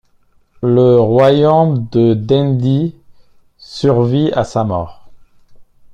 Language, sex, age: French, male, 40-49